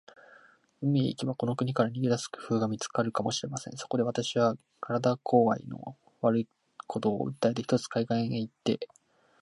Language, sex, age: Japanese, male, 19-29